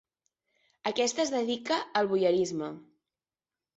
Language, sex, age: Catalan, male, 30-39